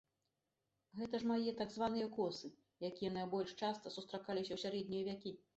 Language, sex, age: Belarusian, female, 50-59